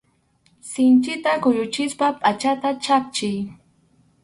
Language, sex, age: Arequipa-La Unión Quechua, female, 19-29